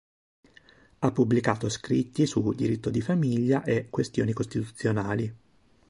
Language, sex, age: Italian, male, 30-39